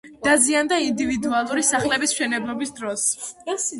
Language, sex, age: Georgian, female, under 19